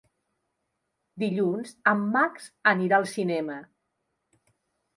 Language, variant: Catalan, Central